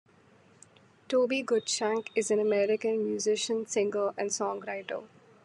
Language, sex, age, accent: English, female, 19-29, India and South Asia (India, Pakistan, Sri Lanka)